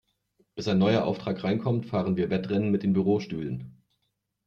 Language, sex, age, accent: German, male, 40-49, Deutschland Deutsch